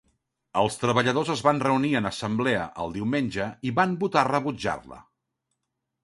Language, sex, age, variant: Catalan, male, 50-59, Central